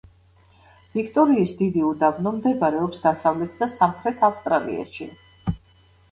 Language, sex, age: Georgian, female, 50-59